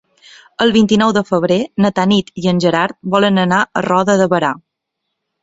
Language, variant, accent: Catalan, Balear, mallorquí